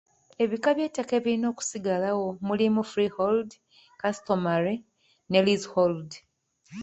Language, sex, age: Ganda, female, 19-29